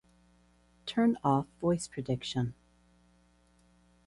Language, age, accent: English, 40-49, United States English